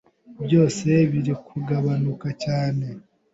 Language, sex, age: Kinyarwanda, male, 19-29